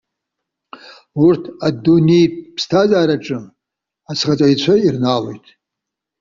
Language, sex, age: Abkhazian, male, 70-79